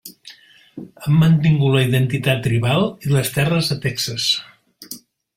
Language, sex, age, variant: Catalan, male, 60-69, Central